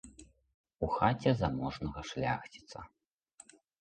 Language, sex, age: Belarusian, male, 30-39